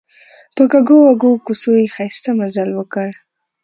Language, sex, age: Pashto, female, 19-29